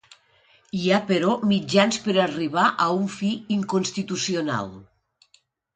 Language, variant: Catalan, Nord-Occidental